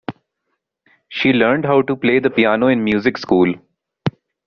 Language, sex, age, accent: English, male, 30-39, India and South Asia (India, Pakistan, Sri Lanka)